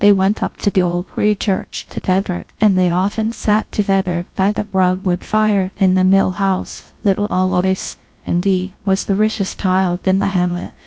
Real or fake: fake